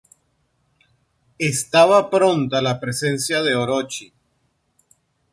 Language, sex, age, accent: Spanish, male, 40-49, Caribe: Cuba, Venezuela, Puerto Rico, República Dominicana, Panamá, Colombia caribeña, México caribeño, Costa del golfo de México